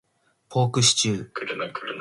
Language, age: Japanese, 19-29